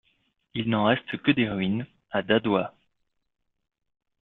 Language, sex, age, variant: French, male, 19-29, Français de métropole